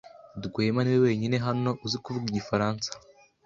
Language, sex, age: Kinyarwanda, male, 30-39